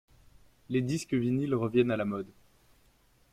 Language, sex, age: French, male, 19-29